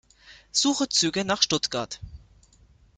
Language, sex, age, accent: German, female, 19-29, Deutschland Deutsch